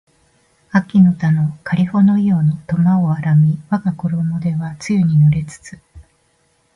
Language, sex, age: Japanese, female, 50-59